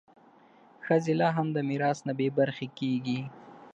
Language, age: Pashto, 19-29